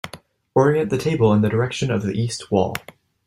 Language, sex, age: English, male, 19-29